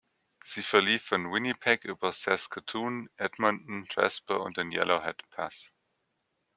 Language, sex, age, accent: German, male, 40-49, Deutschland Deutsch